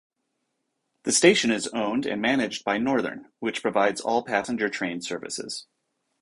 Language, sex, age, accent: English, male, 30-39, United States English